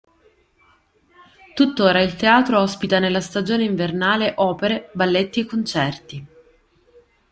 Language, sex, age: Italian, female, 30-39